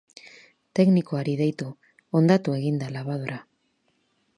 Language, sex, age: Basque, female, 40-49